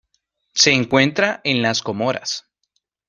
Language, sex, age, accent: Spanish, male, 19-29, América central